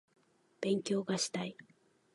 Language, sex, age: Japanese, female, 19-29